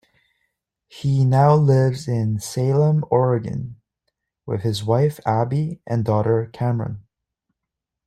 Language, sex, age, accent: English, male, 19-29, Canadian English